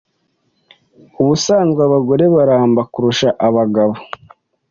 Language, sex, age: Kinyarwanda, male, 19-29